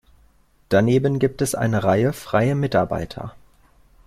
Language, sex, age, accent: German, male, 19-29, Deutschland Deutsch